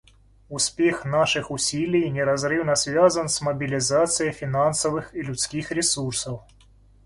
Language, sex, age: Russian, male, 40-49